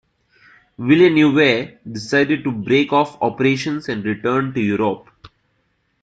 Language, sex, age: English, male, 19-29